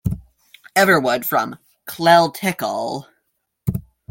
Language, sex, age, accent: English, male, under 19, Canadian English